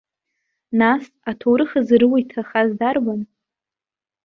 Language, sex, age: Abkhazian, female, 19-29